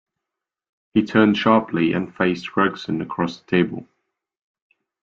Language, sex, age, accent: English, male, 19-29, England English